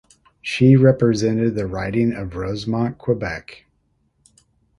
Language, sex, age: English, male, 30-39